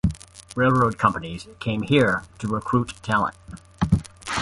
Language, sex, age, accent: English, male, 50-59, United States English